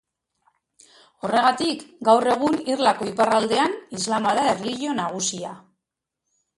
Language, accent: Basque, Mendebalekoa (Araba, Bizkaia, Gipuzkoako mendebaleko herri batzuk)